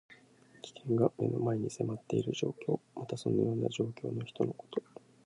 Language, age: Japanese, under 19